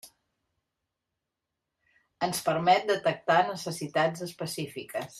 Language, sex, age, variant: Catalan, female, 50-59, Central